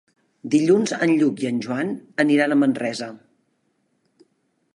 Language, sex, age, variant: Catalan, female, 50-59, Central